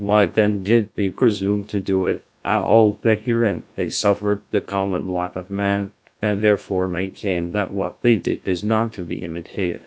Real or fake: fake